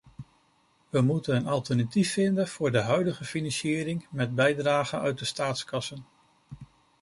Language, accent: Dutch, Nederlands Nederlands